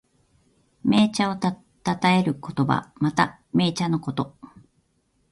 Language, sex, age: Japanese, female, 50-59